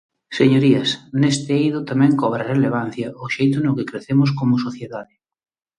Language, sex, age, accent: Galician, male, 30-39, Oriental (común en zona oriental)